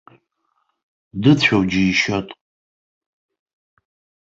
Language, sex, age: Abkhazian, male, 30-39